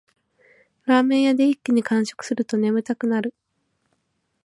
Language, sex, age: Japanese, female, 19-29